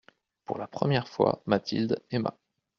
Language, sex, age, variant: French, male, 30-39, Français de métropole